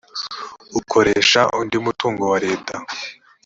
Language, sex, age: Kinyarwanda, male, 19-29